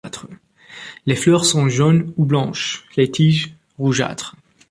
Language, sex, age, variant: French, male, 19-29, Français du nord de l'Afrique